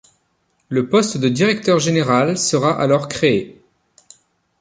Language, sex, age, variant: French, male, 40-49, Français de métropole